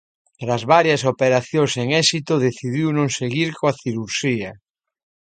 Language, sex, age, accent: Galician, male, 60-69, Atlántico (seseo e gheada)